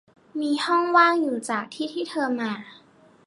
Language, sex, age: Thai, female, under 19